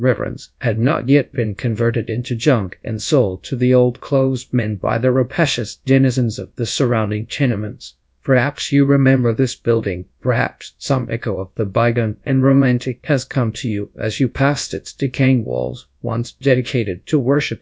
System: TTS, GradTTS